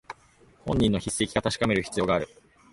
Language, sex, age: Japanese, male, 19-29